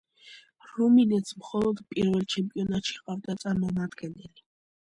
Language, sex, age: Georgian, female, under 19